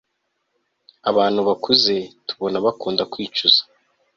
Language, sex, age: Kinyarwanda, male, under 19